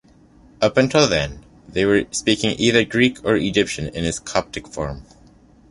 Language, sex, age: English, male, 19-29